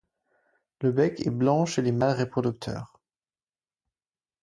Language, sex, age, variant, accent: French, male, 19-29, Français d'Europe, Français d’Allemagne